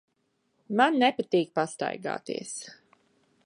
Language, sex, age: Latvian, female, 40-49